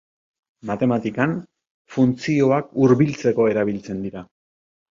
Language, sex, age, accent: Basque, male, 60-69, Erdialdekoa edo Nafarra (Gipuzkoa, Nafarroa)